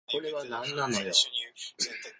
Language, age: Japanese, 40-49